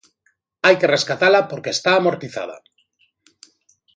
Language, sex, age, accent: Galician, male, 40-49, Normativo (estándar)